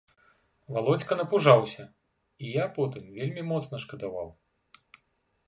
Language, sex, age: Belarusian, male, 50-59